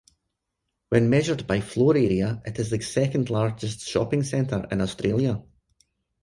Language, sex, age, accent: English, male, 40-49, Scottish English